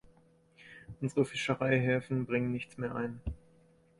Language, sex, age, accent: German, male, 19-29, Deutschland Deutsch